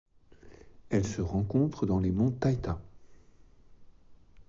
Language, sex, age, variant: French, male, 40-49, Français de métropole